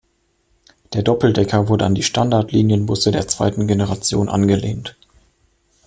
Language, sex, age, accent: German, male, 19-29, Deutschland Deutsch